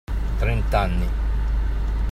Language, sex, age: Italian, male, 50-59